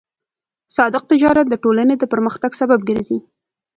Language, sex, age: Pashto, female, 19-29